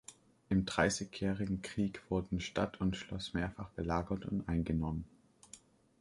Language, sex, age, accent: German, male, under 19, Deutschland Deutsch